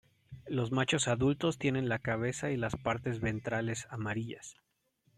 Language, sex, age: Spanish, male, 30-39